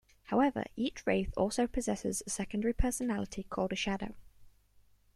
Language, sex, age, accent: English, female, 19-29, England English